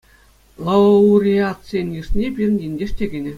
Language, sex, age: Chuvash, male, 40-49